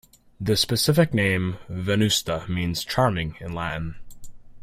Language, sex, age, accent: English, male, under 19, United States English